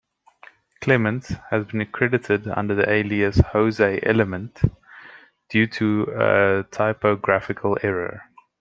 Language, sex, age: English, male, 19-29